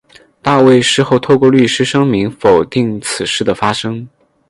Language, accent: Chinese, 出生地：江西省